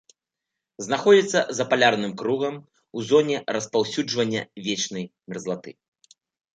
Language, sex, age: Belarusian, male, 40-49